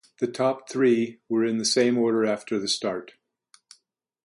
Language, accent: English, Canadian English